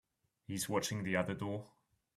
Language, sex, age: English, male, 19-29